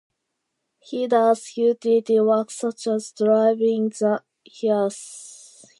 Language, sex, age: English, female, under 19